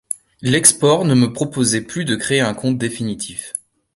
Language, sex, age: French, male, 19-29